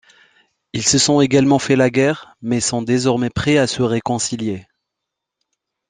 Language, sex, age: French, male, 30-39